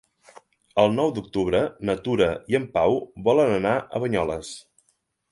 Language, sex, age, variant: Catalan, male, 40-49, Central